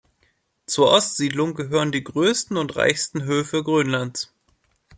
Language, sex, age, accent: German, male, 19-29, Deutschland Deutsch